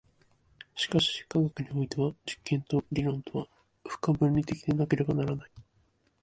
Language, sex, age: Japanese, male, under 19